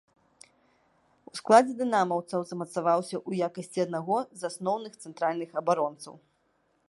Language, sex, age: Belarusian, female, 30-39